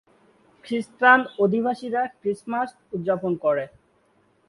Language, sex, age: Bengali, male, 19-29